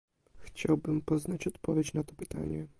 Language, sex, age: Polish, male, under 19